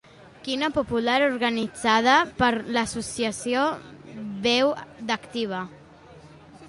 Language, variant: Catalan, Septentrional